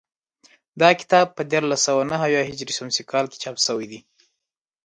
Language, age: Pashto, 19-29